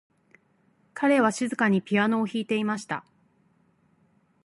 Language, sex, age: Japanese, female, 40-49